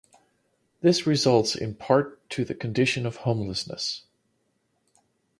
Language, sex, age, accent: English, male, 40-49, United States English